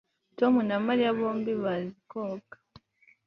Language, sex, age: Kinyarwanda, female, 19-29